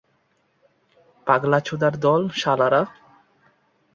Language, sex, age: Bengali, male, 19-29